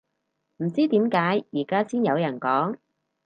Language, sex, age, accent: Cantonese, female, 30-39, 广州音